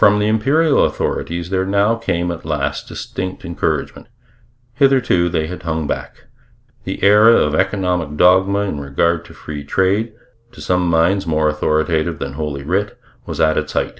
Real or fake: real